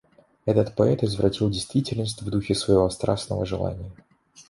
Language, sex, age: Russian, male, 19-29